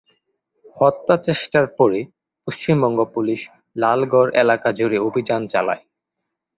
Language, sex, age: Bengali, male, 19-29